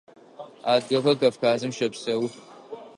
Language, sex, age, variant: Adyghe, male, under 19, Адыгабзэ (Кирил, пстэумэ зэдыряе)